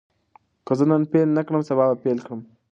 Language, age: Pashto, under 19